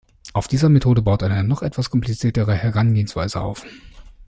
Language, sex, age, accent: German, male, 30-39, Deutschland Deutsch